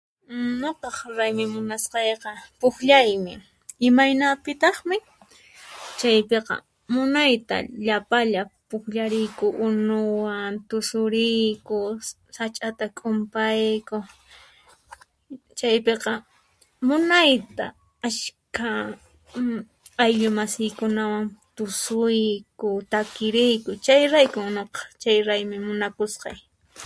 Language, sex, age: Puno Quechua, female, 19-29